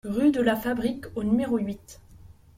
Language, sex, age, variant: French, female, 19-29, Français de métropole